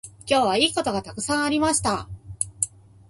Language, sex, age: Japanese, female, 30-39